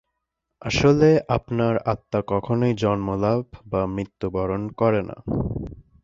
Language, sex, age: Bengali, male, 19-29